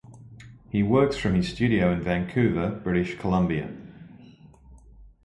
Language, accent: English, Australian English